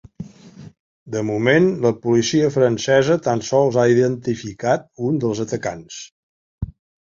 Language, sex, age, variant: Catalan, male, 19-29, Central